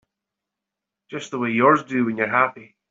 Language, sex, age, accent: English, male, 30-39, Scottish English